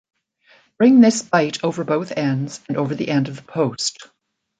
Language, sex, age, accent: English, female, 60-69, Canadian English